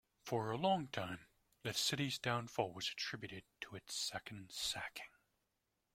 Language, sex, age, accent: English, male, 19-29, United States English